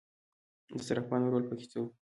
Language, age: Pashto, 19-29